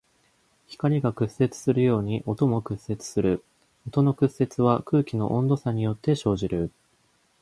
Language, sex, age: Japanese, male, 19-29